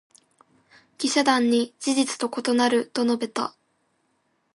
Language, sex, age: Japanese, female, under 19